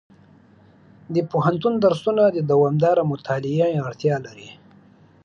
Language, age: Pashto, 30-39